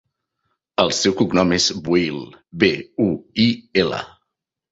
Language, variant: Catalan, Central